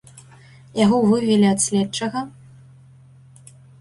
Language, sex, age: Belarusian, female, 19-29